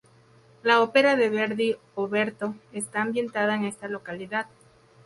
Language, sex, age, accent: Spanish, female, 30-39, México